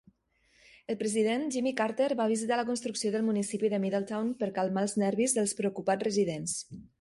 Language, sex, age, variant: Catalan, female, 30-39, Nord-Occidental